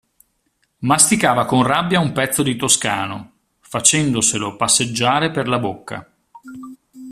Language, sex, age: Italian, male, 40-49